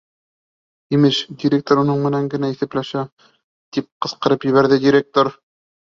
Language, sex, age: Bashkir, male, 19-29